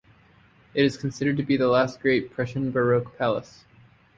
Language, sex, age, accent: English, male, 30-39, United States English